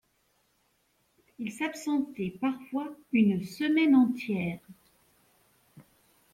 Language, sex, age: French, female, 50-59